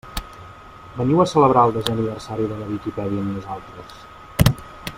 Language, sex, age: Catalan, male, 19-29